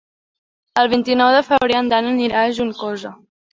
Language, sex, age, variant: Catalan, female, 19-29, Central